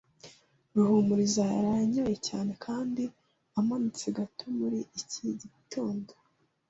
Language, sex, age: Kinyarwanda, female, 30-39